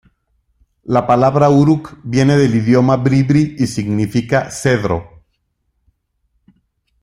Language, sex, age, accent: Spanish, male, 40-49, México